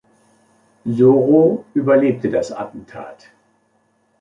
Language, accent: German, Deutschland Deutsch